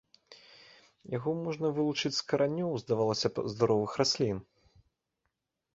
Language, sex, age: Belarusian, male, 30-39